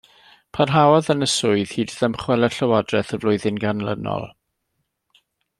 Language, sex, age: Welsh, male, 50-59